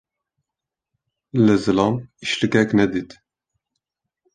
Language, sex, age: Kurdish, male, 19-29